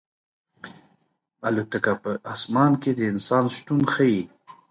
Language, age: Pashto, 30-39